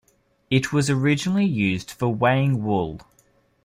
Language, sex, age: English, male, 19-29